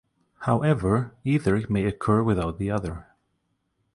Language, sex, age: English, male, 30-39